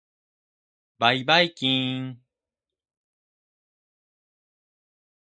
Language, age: Japanese, 19-29